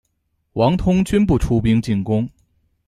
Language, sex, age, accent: Chinese, male, 19-29, 出生地：河北省